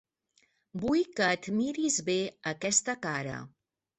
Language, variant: Catalan, Septentrional